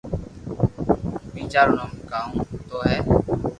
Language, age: Loarki, 40-49